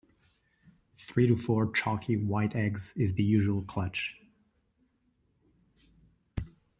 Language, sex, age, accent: English, male, 40-49, United States English